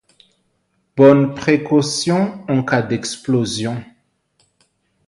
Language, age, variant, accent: French, 40-49, Français d'Afrique subsaharienne et des îles africaines, Français de Madagascar